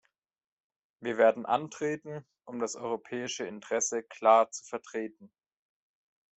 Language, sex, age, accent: German, male, 30-39, Deutschland Deutsch